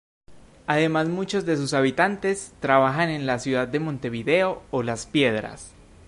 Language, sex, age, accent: Spanish, male, under 19, Andino-Pacífico: Colombia, Perú, Ecuador, oeste de Bolivia y Venezuela andina